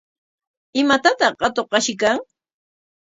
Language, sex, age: Corongo Ancash Quechua, female, 50-59